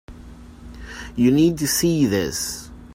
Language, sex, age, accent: English, male, 40-49, Filipino